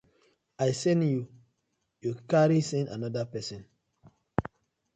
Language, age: Nigerian Pidgin, 40-49